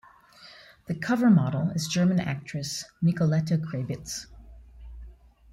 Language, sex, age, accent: English, female, 30-39, United States English